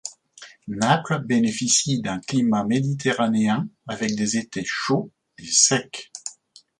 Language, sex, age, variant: French, male, 40-49, Français de métropole